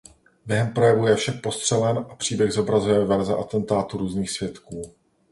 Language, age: Czech, 40-49